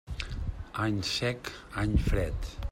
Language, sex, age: Catalan, male, 50-59